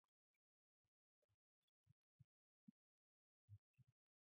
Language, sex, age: English, female, 19-29